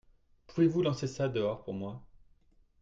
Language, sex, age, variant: French, male, 30-39, Français de métropole